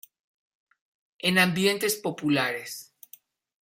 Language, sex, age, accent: Spanish, male, 50-59, México